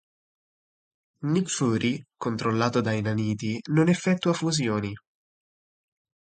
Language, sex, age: Italian, male, 19-29